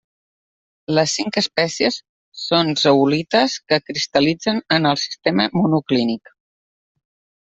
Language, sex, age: Catalan, female, 40-49